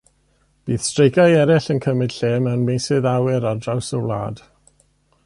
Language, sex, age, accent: Welsh, male, 30-39, Y Deyrnas Unedig Cymraeg